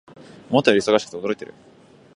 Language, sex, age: Japanese, male, 19-29